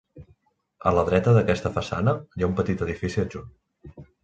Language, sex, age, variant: Catalan, male, 30-39, Septentrional